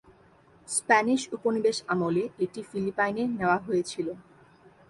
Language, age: Bengali, 19-29